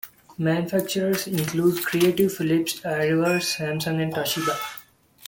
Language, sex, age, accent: English, male, 19-29, India and South Asia (India, Pakistan, Sri Lanka)